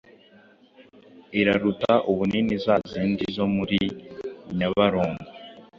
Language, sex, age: Kinyarwanda, male, under 19